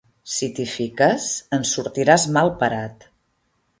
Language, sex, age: Catalan, female, 30-39